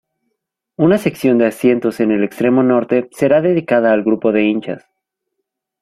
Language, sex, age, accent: Spanish, male, under 19, México